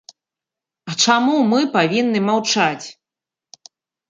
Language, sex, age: Belarusian, female, 40-49